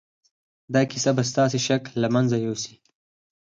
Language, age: Pashto, under 19